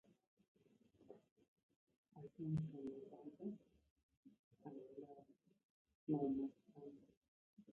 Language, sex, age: English, female, 30-39